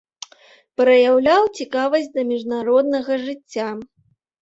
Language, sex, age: Belarusian, female, 30-39